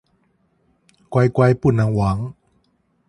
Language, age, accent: Chinese, 50-59, 出生地：臺北市